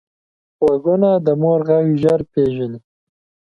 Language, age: Pashto, 19-29